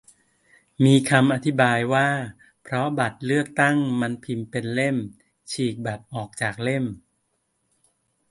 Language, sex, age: Thai, male, 40-49